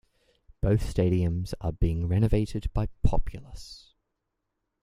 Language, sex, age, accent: English, male, 19-29, England English